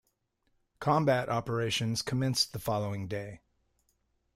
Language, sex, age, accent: English, male, 50-59, United States English